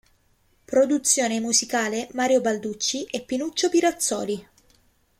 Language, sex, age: Italian, female, 19-29